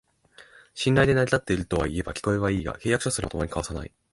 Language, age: Japanese, 19-29